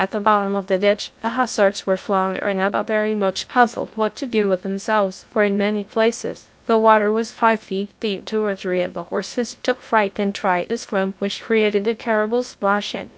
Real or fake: fake